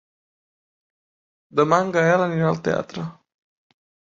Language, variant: Catalan, Central